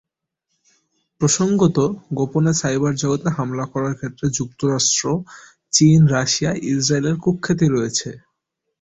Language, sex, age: Bengali, male, 19-29